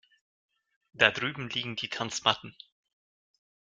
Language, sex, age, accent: German, male, 19-29, Russisch Deutsch